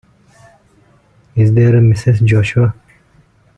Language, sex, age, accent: English, male, 19-29, India and South Asia (India, Pakistan, Sri Lanka)